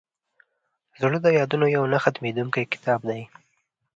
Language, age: Pashto, under 19